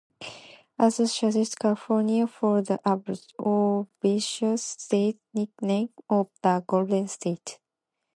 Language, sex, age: English, female, 19-29